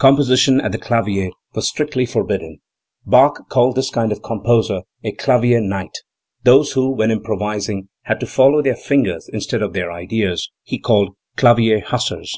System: none